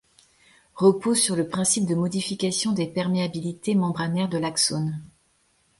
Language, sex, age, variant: French, female, 30-39, Français de métropole